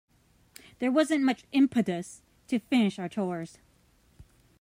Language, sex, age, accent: English, female, 30-39, United States English